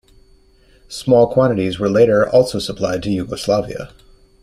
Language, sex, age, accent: English, male, 40-49, United States English